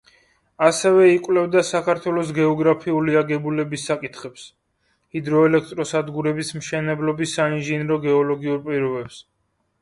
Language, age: Georgian, 19-29